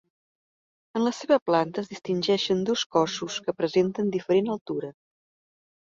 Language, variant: Catalan, Central